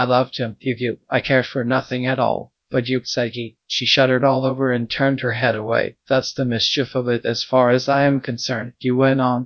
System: TTS, GradTTS